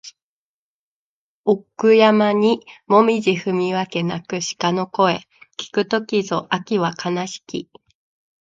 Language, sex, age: Japanese, female, 19-29